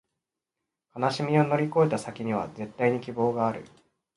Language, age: Japanese, 19-29